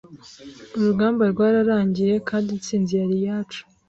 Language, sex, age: Kinyarwanda, female, 19-29